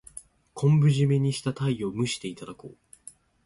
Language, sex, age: Japanese, male, 19-29